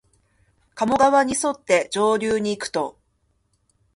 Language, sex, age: Japanese, female, 40-49